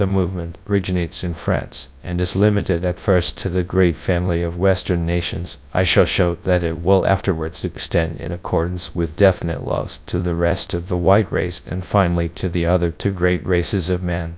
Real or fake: fake